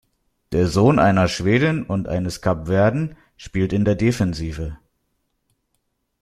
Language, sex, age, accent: German, male, 30-39, Deutschland Deutsch